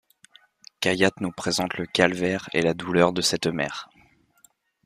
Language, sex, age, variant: French, male, under 19, Français de métropole